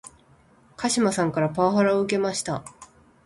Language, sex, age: Japanese, female, 19-29